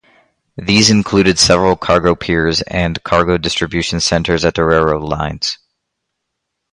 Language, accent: English, United States English